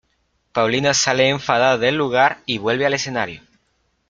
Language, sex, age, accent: Spanish, male, 30-39, México